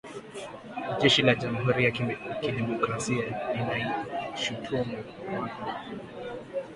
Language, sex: Swahili, male